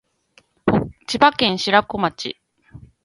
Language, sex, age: Japanese, female, 30-39